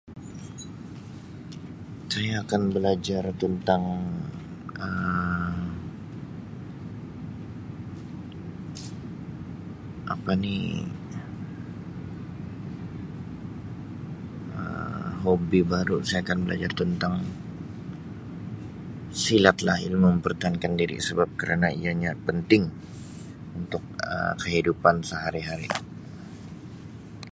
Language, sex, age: Sabah Malay, male, 19-29